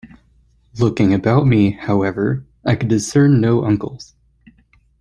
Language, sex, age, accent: English, male, 19-29, United States English